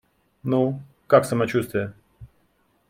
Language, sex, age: Russian, male, 30-39